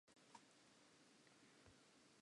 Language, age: English, 19-29